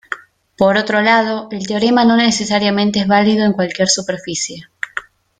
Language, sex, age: Spanish, female, 19-29